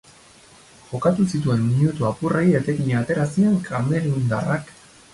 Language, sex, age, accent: Basque, male, 30-39, Mendebalekoa (Araba, Bizkaia, Gipuzkoako mendebaleko herri batzuk)